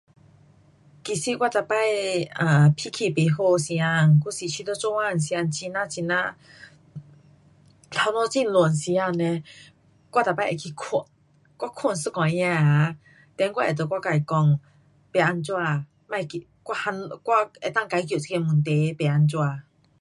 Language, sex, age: Pu-Xian Chinese, female, 40-49